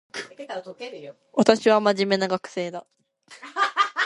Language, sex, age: Japanese, female, under 19